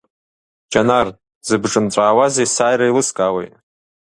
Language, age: Abkhazian, 19-29